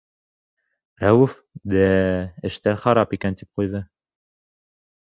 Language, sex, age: Bashkir, male, 19-29